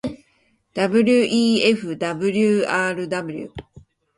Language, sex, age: Japanese, female, 40-49